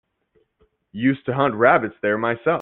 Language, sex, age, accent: English, male, 19-29, United States English